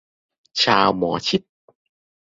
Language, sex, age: Thai, male, 30-39